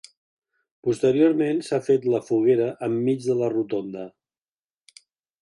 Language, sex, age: Catalan, male, 70-79